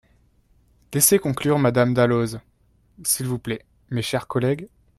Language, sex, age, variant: French, male, 19-29, Français de métropole